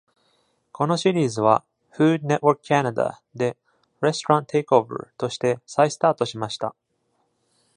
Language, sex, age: Japanese, male, 30-39